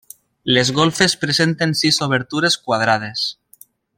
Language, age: Catalan, 19-29